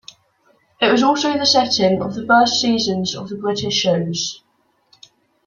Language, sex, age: English, female, 40-49